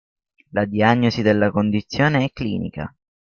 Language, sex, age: Italian, male, under 19